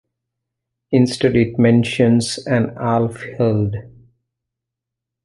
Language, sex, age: English, male, 40-49